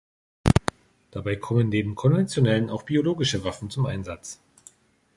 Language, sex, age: German, male, 40-49